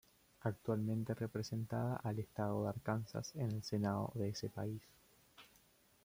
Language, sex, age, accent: Spanish, male, 19-29, Rioplatense: Argentina, Uruguay, este de Bolivia, Paraguay